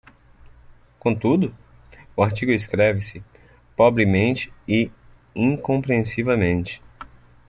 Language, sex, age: Portuguese, male, 30-39